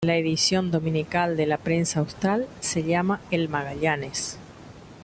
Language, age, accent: Spanish, 50-59, Rioplatense: Argentina, Uruguay, este de Bolivia, Paraguay